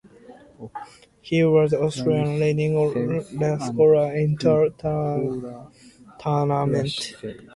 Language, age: English, 19-29